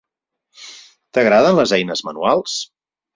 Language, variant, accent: Catalan, Central, Barceloní